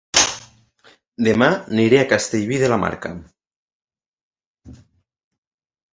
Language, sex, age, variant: Catalan, male, 19-29, Nord-Occidental